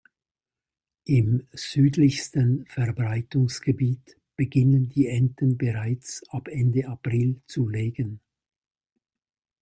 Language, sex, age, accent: German, male, 70-79, Schweizerdeutsch